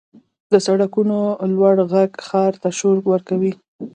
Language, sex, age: Pashto, female, 19-29